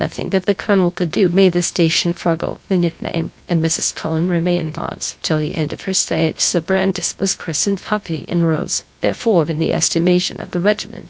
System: TTS, GlowTTS